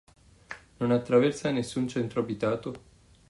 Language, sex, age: Italian, male, 19-29